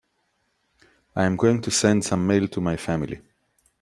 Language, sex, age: English, male, 40-49